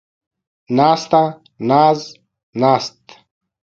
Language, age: Pashto, 19-29